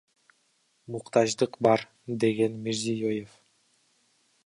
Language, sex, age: Kyrgyz, male, 19-29